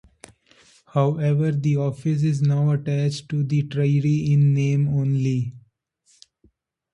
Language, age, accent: English, 19-29, India and South Asia (India, Pakistan, Sri Lanka)